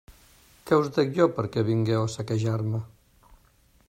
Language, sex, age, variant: Catalan, male, 60-69, Nord-Occidental